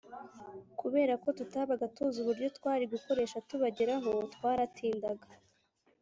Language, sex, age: Kinyarwanda, female, 19-29